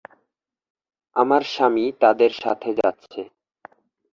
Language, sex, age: Bengali, male, 40-49